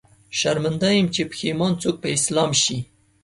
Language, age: Pashto, 19-29